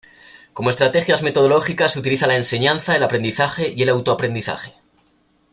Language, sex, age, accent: Spanish, male, 19-29, España: Norte peninsular (Asturias, Castilla y León, Cantabria, País Vasco, Navarra, Aragón, La Rioja, Guadalajara, Cuenca)